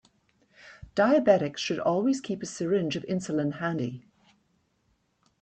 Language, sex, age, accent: English, female, 60-69, Canadian English